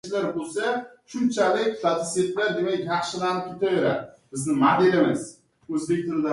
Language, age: Uzbek, 19-29